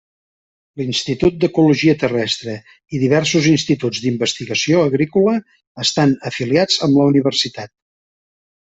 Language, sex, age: Catalan, male, 40-49